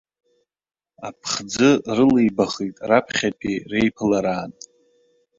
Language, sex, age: Abkhazian, male, 30-39